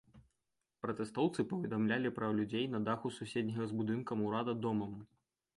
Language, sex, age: Belarusian, male, 19-29